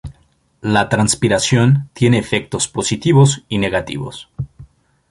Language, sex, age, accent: Spanish, male, 19-29, México